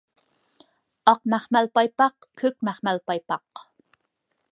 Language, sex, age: Uyghur, female, 40-49